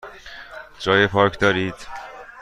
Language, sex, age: Persian, male, 30-39